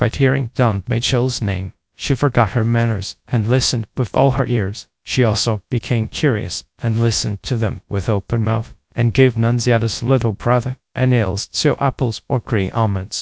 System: TTS, GradTTS